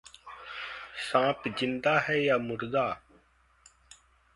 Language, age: Hindi, 40-49